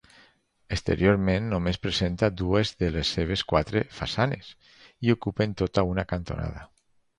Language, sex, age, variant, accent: Catalan, male, 50-59, Valencià meridional, valencià